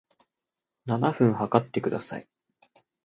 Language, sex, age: Japanese, male, 19-29